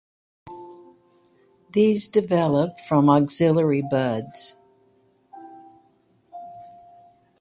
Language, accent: English, United States English